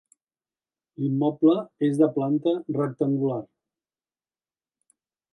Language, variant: Catalan, Central